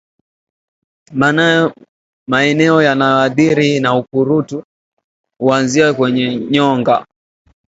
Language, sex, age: Swahili, male, 19-29